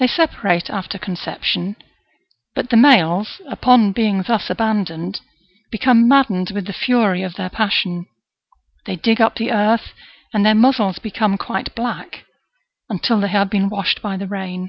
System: none